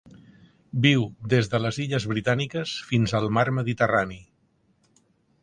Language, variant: Catalan, Central